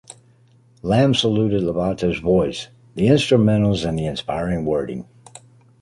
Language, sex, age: English, male, 50-59